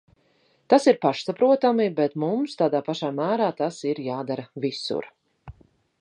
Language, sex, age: Latvian, female, 30-39